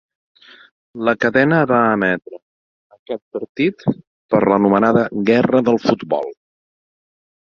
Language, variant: Catalan, Central